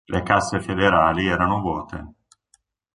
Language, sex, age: Italian, male, 50-59